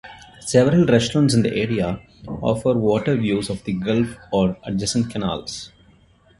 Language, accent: English, India and South Asia (India, Pakistan, Sri Lanka)